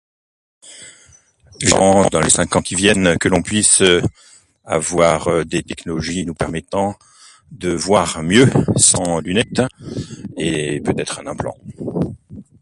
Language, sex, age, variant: French, male, 50-59, Français de métropole